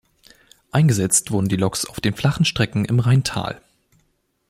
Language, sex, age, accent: German, male, 19-29, Deutschland Deutsch